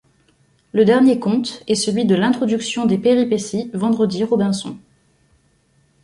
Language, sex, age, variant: French, female, 19-29, Français de métropole